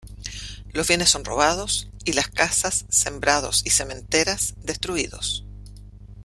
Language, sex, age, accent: Spanish, female, 50-59, Chileno: Chile, Cuyo